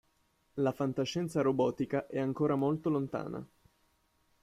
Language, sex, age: Italian, male, 19-29